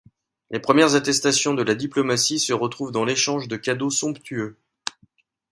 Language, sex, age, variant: French, male, 50-59, Français de métropole